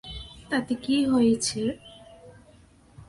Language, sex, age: Bengali, female, 19-29